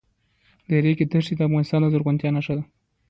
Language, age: Pashto, under 19